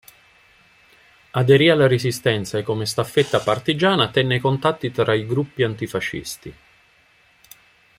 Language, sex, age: Italian, male, 50-59